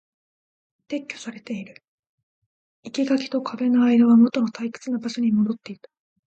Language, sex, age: Japanese, female, 19-29